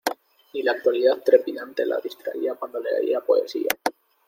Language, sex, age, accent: Spanish, male, 19-29, España: Norte peninsular (Asturias, Castilla y León, Cantabria, País Vasco, Navarra, Aragón, La Rioja, Guadalajara, Cuenca)